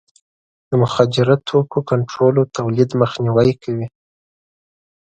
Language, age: Pashto, 19-29